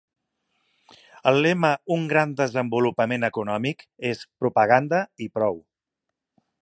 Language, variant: Catalan, Central